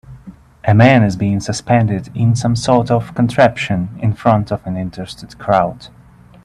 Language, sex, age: English, male, 19-29